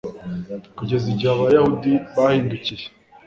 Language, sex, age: Kinyarwanda, male, 19-29